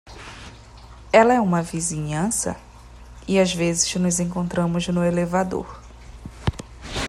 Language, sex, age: Portuguese, female, 30-39